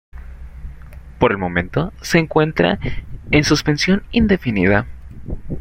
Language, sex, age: Spanish, male, under 19